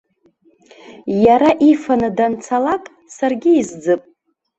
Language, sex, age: Abkhazian, female, 40-49